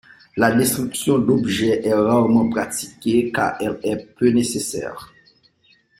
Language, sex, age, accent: French, male, 40-49, Français d’Haïti